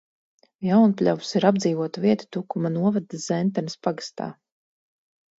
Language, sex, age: Latvian, female, 40-49